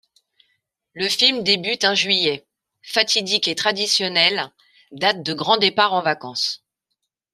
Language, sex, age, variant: French, female, 40-49, Français de métropole